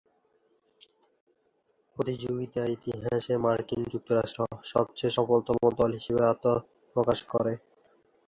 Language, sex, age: Bengali, male, under 19